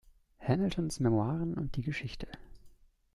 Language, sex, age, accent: German, male, 19-29, Deutschland Deutsch